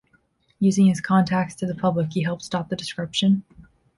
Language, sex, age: English, female, 19-29